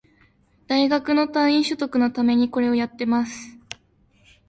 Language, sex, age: Japanese, female, under 19